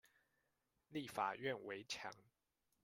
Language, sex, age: Chinese, male, 19-29